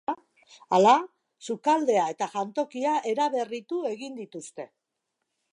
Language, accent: Basque, Mendebalekoa (Araba, Bizkaia, Gipuzkoako mendebaleko herri batzuk)